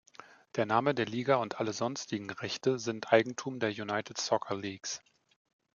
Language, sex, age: German, male, 40-49